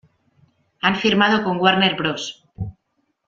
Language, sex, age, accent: Spanish, female, 30-39, España: Centro-Sur peninsular (Madrid, Toledo, Castilla-La Mancha)